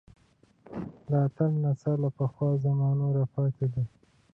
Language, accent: Pashto, کندهاری لهجه